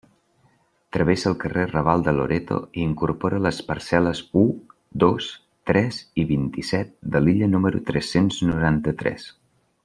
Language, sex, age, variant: Catalan, male, 30-39, Central